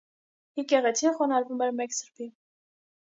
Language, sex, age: Armenian, female, 19-29